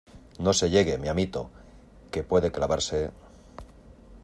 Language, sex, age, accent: Spanish, male, 40-49, España: Norte peninsular (Asturias, Castilla y León, Cantabria, País Vasco, Navarra, Aragón, La Rioja, Guadalajara, Cuenca)